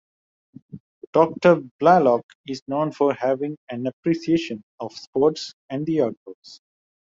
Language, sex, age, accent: English, male, 19-29, India and South Asia (India, Pakistan, Sri Lanka)